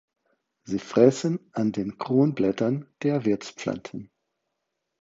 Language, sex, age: German, male, 50-59